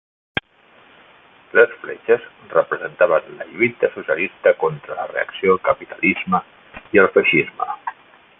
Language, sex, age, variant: Catalan, male, 40-49, Central